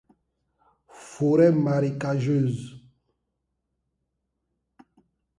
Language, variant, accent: French, Français d'Afrique subsaharienne et des îles africaines, Français de Côte d’Ivoire